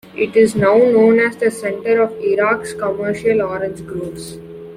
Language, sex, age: English, male, under 19